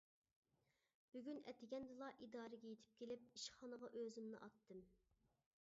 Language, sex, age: Uyghur, male, 19-29